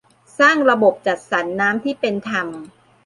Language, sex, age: Thai, female, 40-49